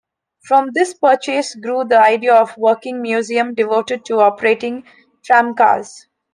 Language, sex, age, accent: English, female, 19-29, India and South Asia (India, Pakistan, Sri Lanka)